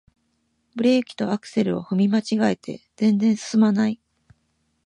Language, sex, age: Japanese, female, 40-49